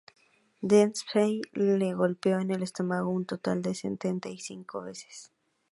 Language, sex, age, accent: Spanish, female, under 19, México